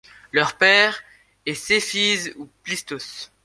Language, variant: French, Français de métropole